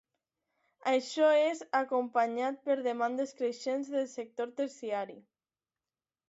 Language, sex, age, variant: Catalan, female, under 19, Alacantí